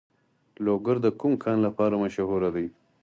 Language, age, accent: Pashto, 19-29, معیاري پښتو